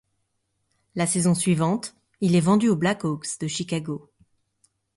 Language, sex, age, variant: French, female, 30-39, Français de métropole